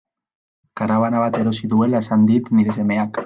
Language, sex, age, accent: Basque, male, 19-29, Mendebalekoa (Araba, Bizkaia, Gipuzkoako mendebaleko herri batzuk)